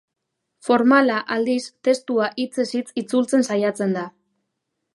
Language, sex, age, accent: Basque, female, 19-29, Mendebalekoa (Araba, Bizkaia, Gipuzkoako mendebaleko herri batzuk)